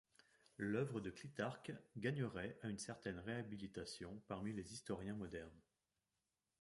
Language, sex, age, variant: French, male, 40-49, Français de métropole